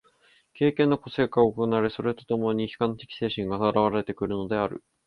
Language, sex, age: Japanese, male, 19-29